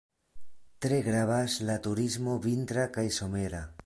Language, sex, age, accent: Esperanto, male, 40-49, Internacia